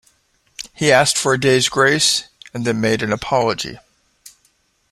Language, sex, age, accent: English, male, 40-49, United States English